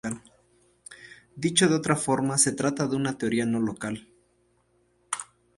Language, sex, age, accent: Spanish, male, 19-29, México